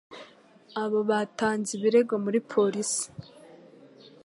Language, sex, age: Kinyarwanda, female, 19-29